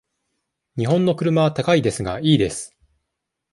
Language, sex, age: Japanese, male, 19-29